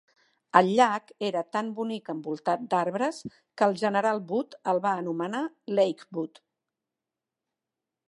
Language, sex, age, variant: Catalan, female, 50-59, Central